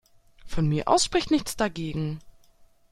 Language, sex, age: German, female, 19-29